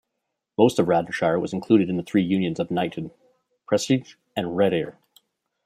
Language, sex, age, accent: English, male, 30-39, Canadian English